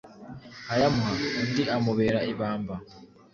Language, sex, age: Kinyarwanda, male, 19-29